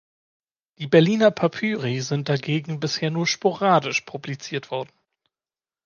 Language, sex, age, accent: German, male, 19-29, Deutschland Deutsch